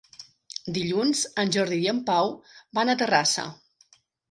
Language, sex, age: Catalan, female, 40-49